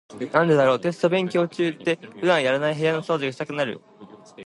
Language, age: Japanese, 19-29